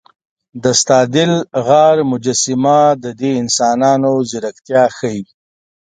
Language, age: Pashto, 40-49